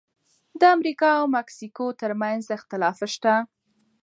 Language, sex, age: Pashto, female, 19-29